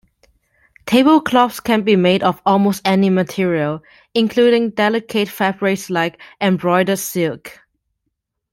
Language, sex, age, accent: English, female, 19-29, Hong Kong English